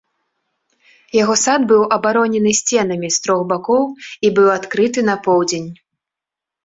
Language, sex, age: Belarusian, female, 19-29